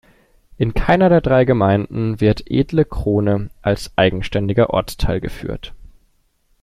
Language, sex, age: German, male, 19-29